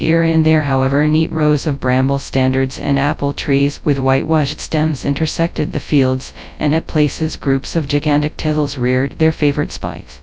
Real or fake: fake